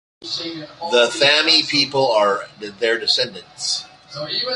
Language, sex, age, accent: English, male, 50-59, United States English